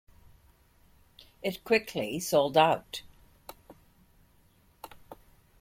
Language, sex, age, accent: English, female, 60-69, Scottish English